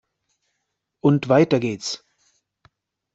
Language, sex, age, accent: German, male, 40-49, Deutschland Deutsch